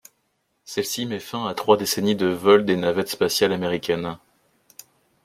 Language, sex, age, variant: French, male, 30-39, Français de métropole